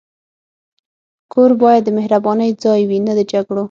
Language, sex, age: Pashto, female, 19-29